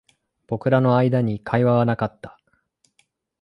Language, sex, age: Japanese, male, 19-29